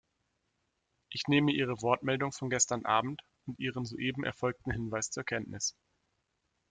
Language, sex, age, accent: German, male, 30-39, Deutschland Deutsch